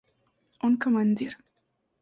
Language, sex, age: Russian, female, 19-29